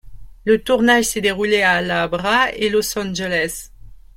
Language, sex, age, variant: French, male, under 19, Français de métropole